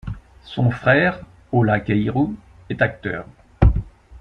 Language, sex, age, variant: French, male, 60-69, Français de métropole